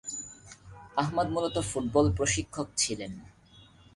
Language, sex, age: Bengali, male, 19-29